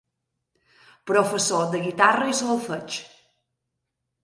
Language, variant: Catalan, Balear